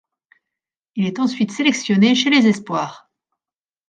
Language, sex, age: French, female, 40-49